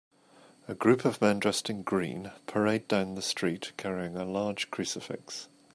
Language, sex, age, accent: English, male, 50-59, England English